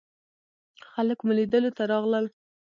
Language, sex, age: Pashto, female, 19-29